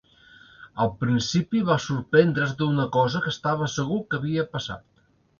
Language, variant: Catalan, Central